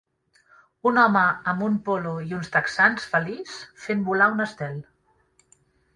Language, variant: Catalan, Central